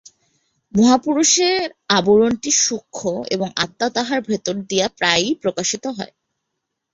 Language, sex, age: Bengali, female, 19-29